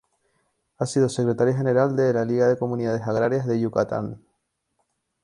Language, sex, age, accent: Spanish, male, 19-29, España: Islas Canarias